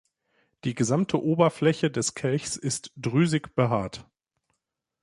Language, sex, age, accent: German, male, 19-29, Deutschland Deutsch